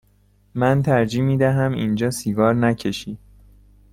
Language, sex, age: Persian, male, 19-29